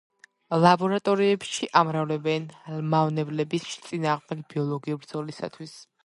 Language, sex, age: Georgian, female, under 19